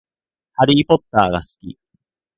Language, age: Japanese, 19-29